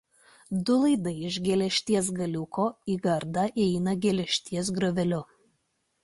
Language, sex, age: Lithuanian, female, 30-39